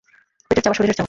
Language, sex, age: Bengali, female, 19-29